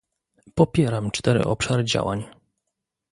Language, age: Polish, 30-39